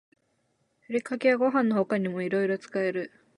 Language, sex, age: Japanese, female, 19-29